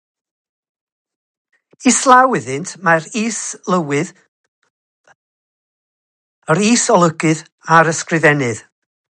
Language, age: Welsh, 60-69